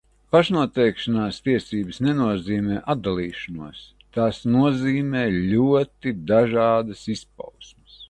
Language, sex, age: Latvian, male, 60-69